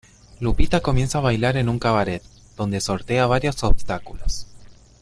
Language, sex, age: Spanish, male, 30-39